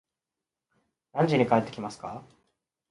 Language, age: Japanese, 19-29